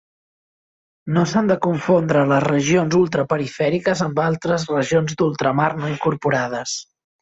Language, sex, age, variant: Catalan, male, 19-29, Central